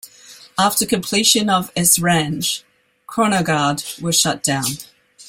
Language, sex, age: English, female, 60-69